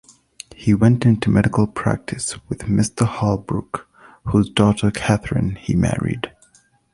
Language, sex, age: English, male, 19-29